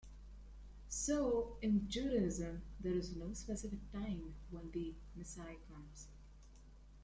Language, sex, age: English, female, 19-29